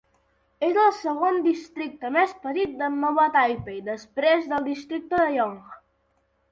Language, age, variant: Catalan, under 19, Central